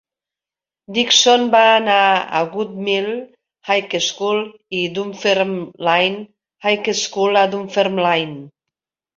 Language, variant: Catalan, Central